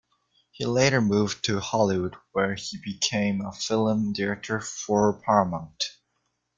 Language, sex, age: English, male, under 19